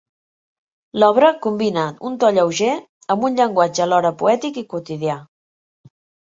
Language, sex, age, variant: Catalan, female, 40-49, Central